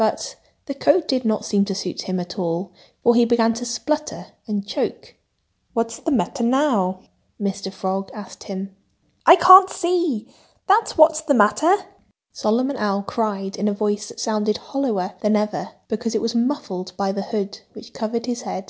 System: none